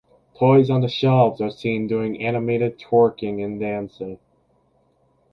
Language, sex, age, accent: English, male, under 19, United States English